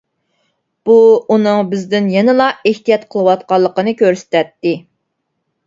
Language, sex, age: Uyghur, female, 19-29